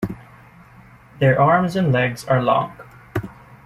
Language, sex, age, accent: English, male, 19-29, United States English